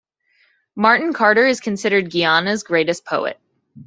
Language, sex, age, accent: English, female, 19-29, United States English